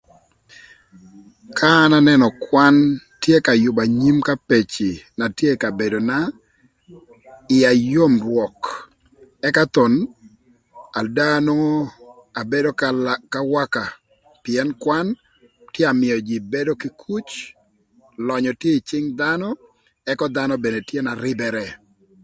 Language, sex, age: Thur, male, 30-39